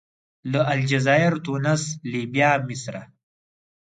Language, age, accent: Pashto, 19-29, پکتیا ولایت، احمدزی